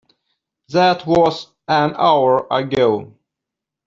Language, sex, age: English, male, 40-49